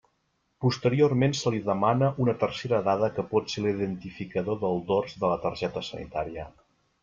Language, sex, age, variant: Catalan, male, 40-49, Central